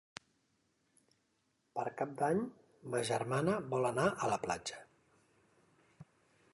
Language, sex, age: Catalan, male, 50-59